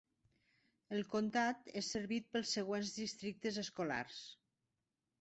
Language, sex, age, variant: Catalan, female, 50-59, Nord-Occidental